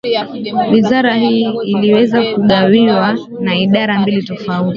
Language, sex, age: Swahili, female, 19-29